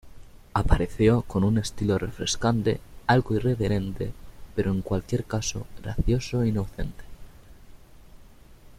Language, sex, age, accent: Spanish, male, 19-29, España: Sur peninsular (Andalucia, Extremadura, Murcia)